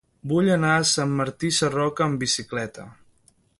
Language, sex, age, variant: Catalan, male, 19-29, Central